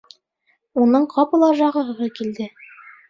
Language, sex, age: Bashkir, female, 30-39